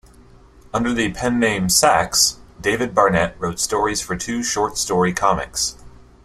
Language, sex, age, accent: English, male, 30-39, United States English